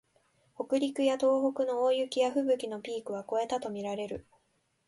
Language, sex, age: Japanese, female, 19-29